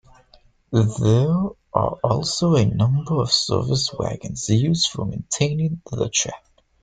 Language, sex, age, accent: English, male, under 19, United States English